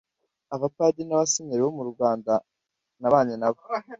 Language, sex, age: Kinyarwanda, male, under 19